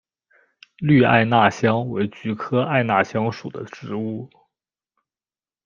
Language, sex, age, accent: Chinese, male, 19-29, 出生地：浙江省